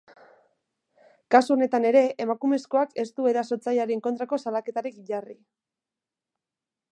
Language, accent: Basque, Mendebalekoa (Araba, Bizkaia, Gipuzkoako mendebaleko herri batzuk)